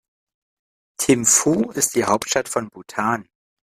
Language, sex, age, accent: German, female, 30-39, Deutschland Deutsch